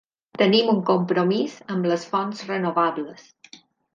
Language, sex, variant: Catalan, female, Balear